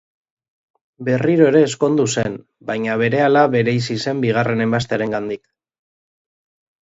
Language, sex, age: Basque, male, 40-49